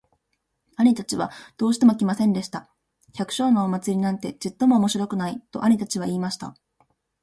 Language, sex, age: Japanese, female, 19-29